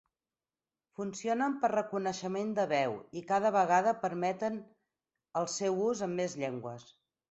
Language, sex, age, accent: Catalan, female, 40-49, gironí